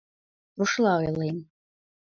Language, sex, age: Mari, female, under 19